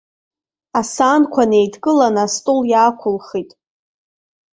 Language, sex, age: Abkhazian, female, 19-29